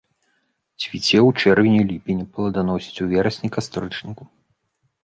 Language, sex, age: Belarusian, male, 30-39